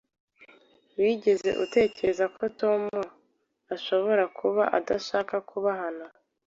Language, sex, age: Kinyarwanda, female, 30-39